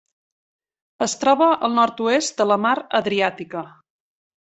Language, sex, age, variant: Catalan, female, 40-49, Central